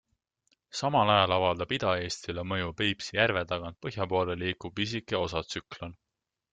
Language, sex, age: Estonian, male, 19-29